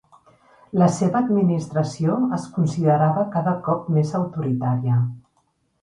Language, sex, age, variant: Catalan, female, 50-59, Central